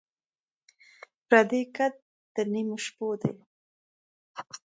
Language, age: Pashto, 19-29